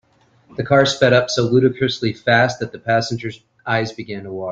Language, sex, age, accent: English, male, 40-49, United States English